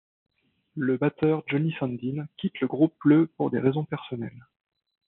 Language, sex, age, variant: French, male, 30-39, Français de métropole